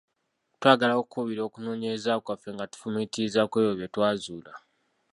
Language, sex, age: Ganda, male, 19-29